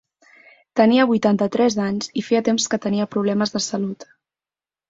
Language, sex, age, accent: Catalan, female, 19-29, Camp de Tarragona